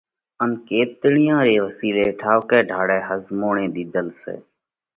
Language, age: Parkari Koli, 30-39